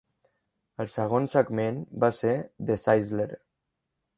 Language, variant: Catalan, Central